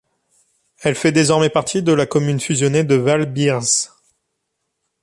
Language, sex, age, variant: French, male, 19-29, Français de métropole